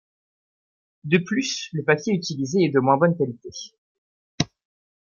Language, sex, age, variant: French, male, 19-29, Français de métropole